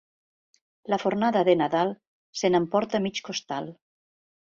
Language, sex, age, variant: Catalan, female, 50-59, Septentrional